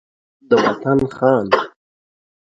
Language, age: Pashto, 30-39